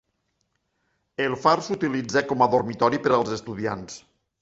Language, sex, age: Catalan, male, 50-59